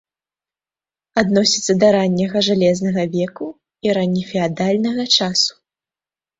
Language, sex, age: Belarusian, female, under 19